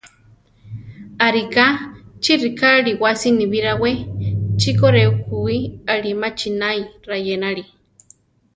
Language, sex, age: Central Tarahumara, female, 30-39